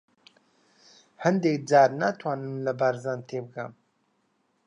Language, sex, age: Central Kurdish, male, 19-29